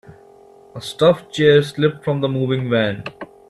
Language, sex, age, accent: English, male, 19-29, India and South Asia (India, Pakistan, Sri Lanka)